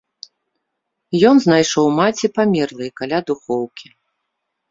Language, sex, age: Belarusian, female, 40-49